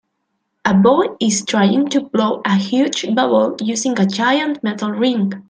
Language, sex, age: English, female, 19-29